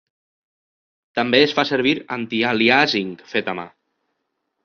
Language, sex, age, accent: Catalan, male, 19-29, valencià